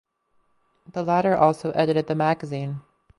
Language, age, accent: English, 19-29, United States English